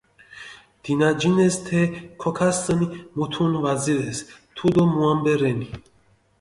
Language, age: Mingrelian, 30-39